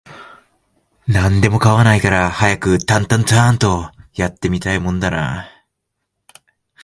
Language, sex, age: Japanese, male, 19-29